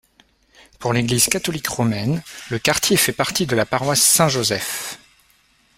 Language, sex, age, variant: French, male, 30-39, Français de métropole